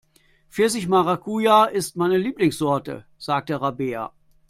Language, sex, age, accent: German, male, 50-59, Deutschland Deutsch